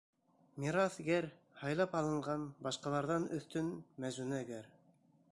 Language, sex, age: Bashkir, male, 40-49